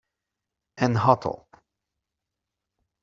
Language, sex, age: English, male, 30-39